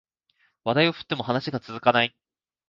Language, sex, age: Japanese, male, 19-29